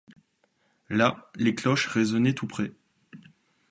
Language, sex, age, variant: French, male, 19-29, Français de métropole